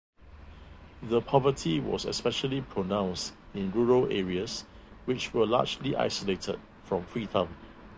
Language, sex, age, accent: English, male, 50-59, Singaporean English